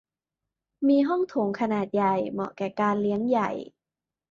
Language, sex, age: Thai, female, 19-29